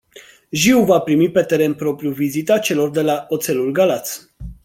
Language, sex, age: Romanian, male, 30-39